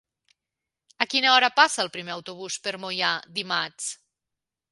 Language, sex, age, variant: Catalan, female, 40-49, Nord-Occidental